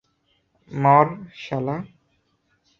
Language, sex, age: Bengali, male, 19-29